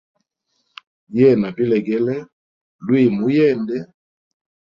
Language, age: Hemba, 40-49